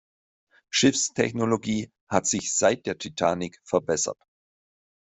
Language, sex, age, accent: German, male, 50-59, Deutschland Deutsch